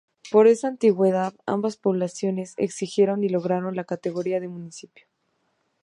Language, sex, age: Spanish, female, 19-29